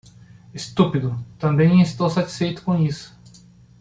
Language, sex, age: Portuguese, male, 40-49